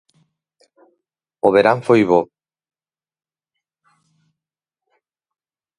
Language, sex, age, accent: Galician, male, 40-49, Oriental (común en zona oriental)